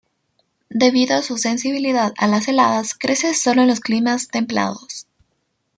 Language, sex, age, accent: Spanish, female, 19-29, Andino-Pacífico: Colombia, Perú, Ecuador, oeste de Bolivia y Venezuela andina